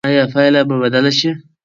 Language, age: Pashto, 19-29